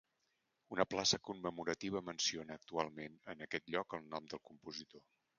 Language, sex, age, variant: Catalan, male, 60-69, Central